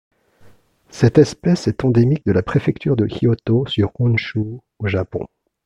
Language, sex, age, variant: French, male, 40-49, Français de métropole